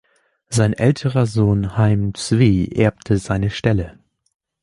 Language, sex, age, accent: German, male, 19-29, Deutschland Deutsch